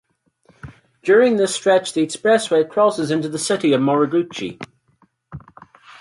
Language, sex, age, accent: English, male, 19-29, Northern Irish